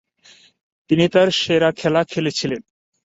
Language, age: Bengali, 30-39